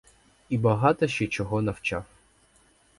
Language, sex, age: Ukrainian, male, 19-29